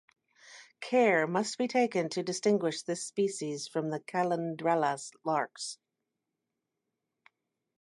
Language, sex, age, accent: English, female, 60-69, United States English